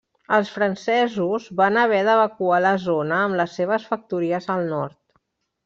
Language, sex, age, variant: Catalan, female, 40-49, Central